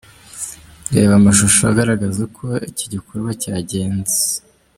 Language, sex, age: Kinyarwanda, male, 30-39